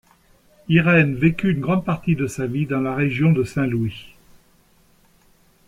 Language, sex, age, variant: French, male, 60-69, Français de métropole